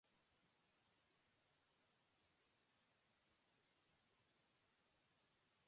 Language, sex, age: English, female, 19-29